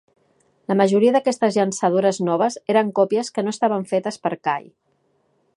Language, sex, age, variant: Catalan, female, 50-59, Central